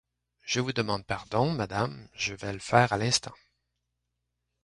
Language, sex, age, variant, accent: French, male, 50-59, Français d'Amérique du Nord, Français du Canada